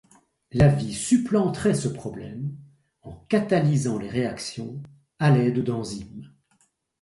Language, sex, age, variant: French, male, 60-69, Français de métropole